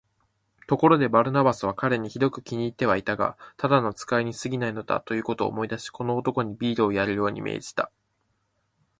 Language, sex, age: Japanese, male, 19-29